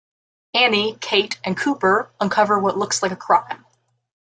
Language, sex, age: English, female, under 19